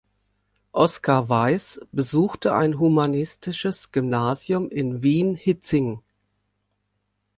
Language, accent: German, Deutschland Deutsch